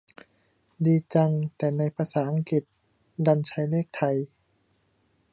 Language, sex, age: Thai, male, 19-29